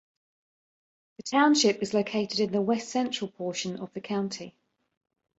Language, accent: English, England English